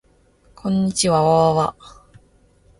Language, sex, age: Japanese, female, 19-29